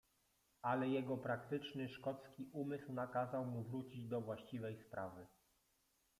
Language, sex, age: Polish, male, 30-39